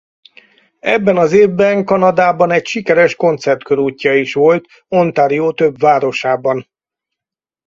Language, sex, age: Hungarian, male, 60-69